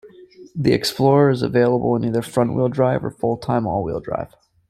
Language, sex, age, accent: English, male, 30-39, United States English